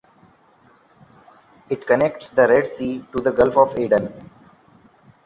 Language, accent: English, India and South Asia (India, Pakistan, Sri Lanka)